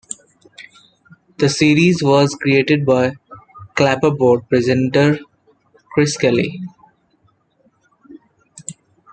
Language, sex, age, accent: English, male, 19-29, India and South Asia (India, Pakistan, Sri Lanka)